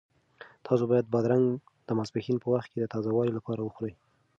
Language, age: Pashto, 19-29